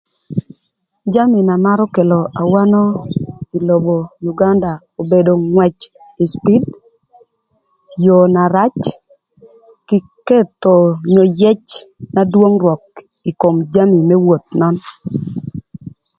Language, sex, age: Thur, female, 30-39